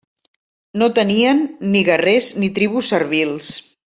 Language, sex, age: Catalan, female, 50-59